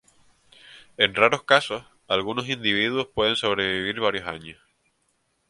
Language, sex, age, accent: Spanish, male, 19-29, España: Islas Canarias